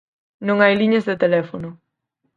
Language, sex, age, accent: Galician, female, under 19, Central (gheada); Normativo (estándar)